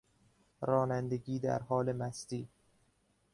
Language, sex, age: Persian, male, 19-29